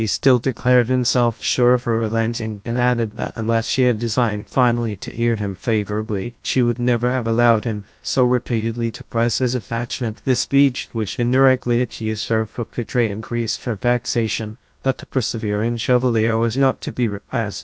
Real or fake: fake